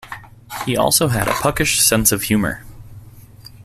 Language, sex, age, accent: English, male, 19-29, United States English